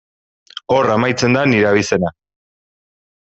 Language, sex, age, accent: Basque, male, 30-39, Erdialdekoa edo Nafarra (Gipuzkoa, Nafarroa)